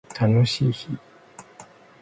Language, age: Japanese, 50-59